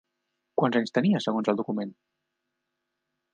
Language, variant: Catalan, Central